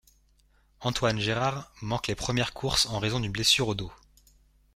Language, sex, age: French, male, 30-39